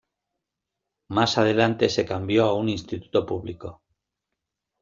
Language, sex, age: Spanish, male, 50-59